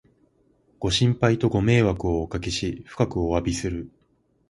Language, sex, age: Japanese, male, 19-29